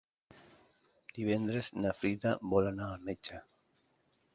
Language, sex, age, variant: Catalan, male, 40-49, Central